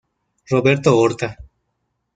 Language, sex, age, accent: Spanish, male, 19-29, México